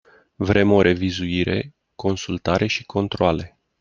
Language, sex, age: Romanian, male, 40-49